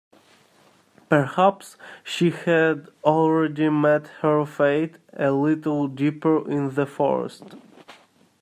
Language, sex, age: English, male, 19-29